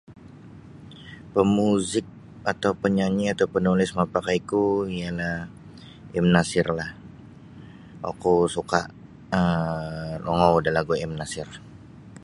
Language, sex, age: Sabah Bisaya, male, 19-29